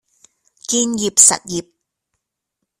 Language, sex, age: Cantonese, female, 40-49